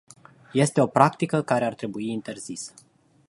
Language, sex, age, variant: Romanian, male, 40-49, Romanian-Romania